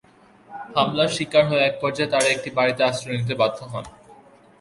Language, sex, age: Bengali, male, under 19